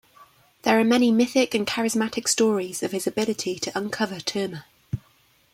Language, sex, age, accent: English, female, 19-29, England English